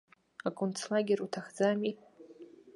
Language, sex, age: Abkhazian, female, under 19